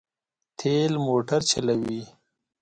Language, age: Pashto, 19-29